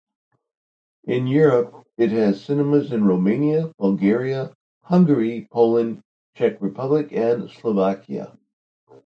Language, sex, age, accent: English, male, 60-69, United States English